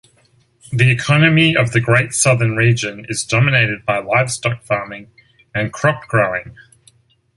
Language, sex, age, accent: English, male, 30-39, Australian English